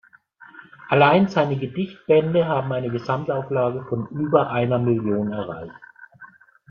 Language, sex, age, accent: German, male, 50-59, Deutschland Deutsch